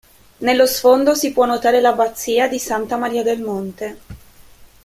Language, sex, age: Italian, female, 19-29